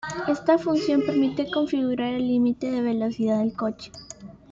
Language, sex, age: Spanish, female, under 19